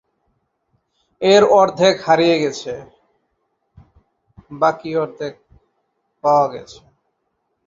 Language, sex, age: Bengali, male, 30-39